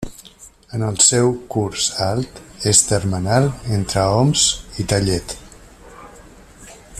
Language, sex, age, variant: Catalan, male, 50-59, Central